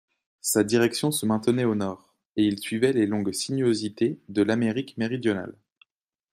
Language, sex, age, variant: French, male, 19-29, Français de métropole